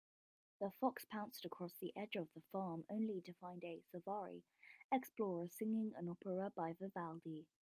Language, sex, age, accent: English, female, under 19, England English